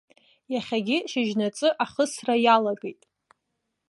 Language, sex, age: Abkhazian, female, 19-29